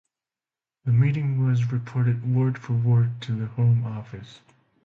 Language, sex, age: English, male, 40-49